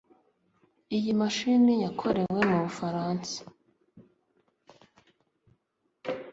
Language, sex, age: Kinyarwanda, female, 19-29